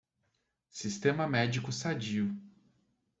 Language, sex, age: Portuguese, male, 19-29